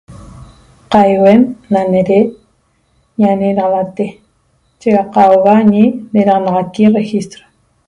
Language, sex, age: Toba, female, 40-49